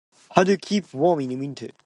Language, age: English, 19-29